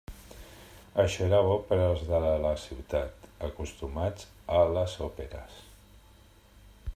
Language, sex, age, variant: Catalan, male, 50-59, Central